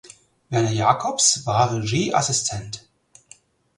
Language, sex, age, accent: German, male, 30-39, Deutschland Deutsch